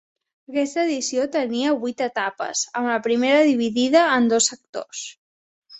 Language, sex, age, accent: Catalan, female, 30-39, Barcelona